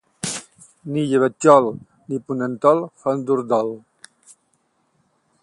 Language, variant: Catalan, Central